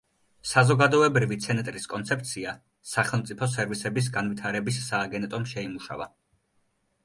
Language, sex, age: Georgian, male, 19-29